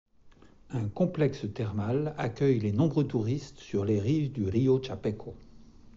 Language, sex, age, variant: French, male, 40-49, Français de métropole